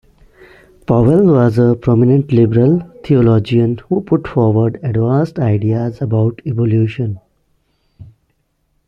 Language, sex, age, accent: English, male, 30-39, India and South Asia (India, Pakistan, Sri Lanka)